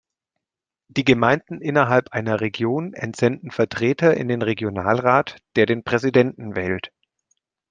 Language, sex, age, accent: German, male, 30-39, Deutschland Deutsch